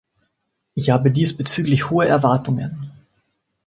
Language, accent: German, Österreichisches Deutsch